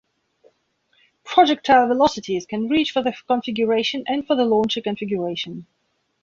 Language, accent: English, England English